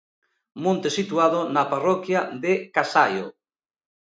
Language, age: Galician, 40-49